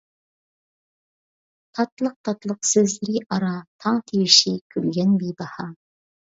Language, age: Uyghur, under 19